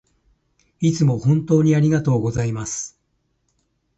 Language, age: Japanese, 70-79